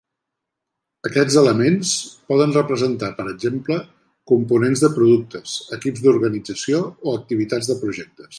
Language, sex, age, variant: Catalan, male, 60-69, Central